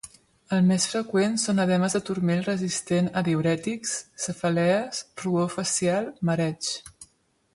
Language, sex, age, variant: Catalan, female, 40-49, Central